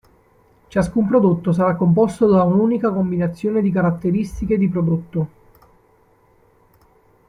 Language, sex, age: Italian, male, 19-29